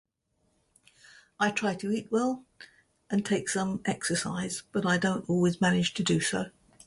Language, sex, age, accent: English, female, 70-79, England English